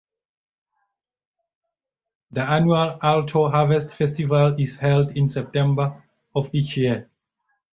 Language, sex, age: English, male, 50-59